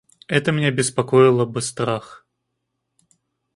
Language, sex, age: Russian, male, 30-39